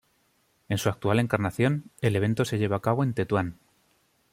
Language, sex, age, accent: Spanish, male, 30-39, España: Centro-Sur peninsular (Madrid, Toledo, Castilla-La Mancha)